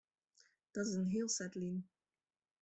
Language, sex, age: Western Frisian, female, 30-39